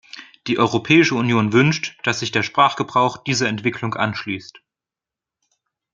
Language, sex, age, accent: German, male, 30-39, Deutschland Deutsch